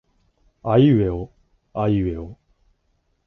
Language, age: Japanese, 19-29